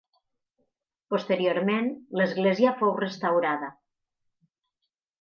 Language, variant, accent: Catalan, Nord-Occidental, Tortosí